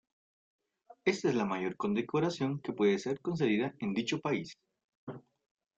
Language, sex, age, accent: Spanish, male, 19-29, América central